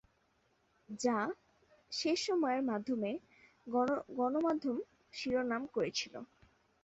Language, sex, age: Bengali, female, 19-29